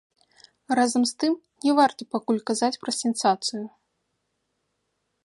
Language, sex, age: Belarusian, female, 19-29